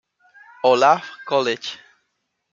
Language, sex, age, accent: Spanish, male, 19-29, Caribe: Cuba, Venezuela, Puerto Rico, República Dominicana, Panamá, Colombia caribeña, México caribeño, Costa del golfo de México